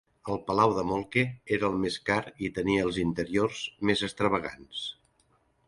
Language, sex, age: Catalan, male, 60-69